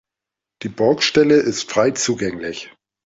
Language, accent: German, Deutschland Deutsch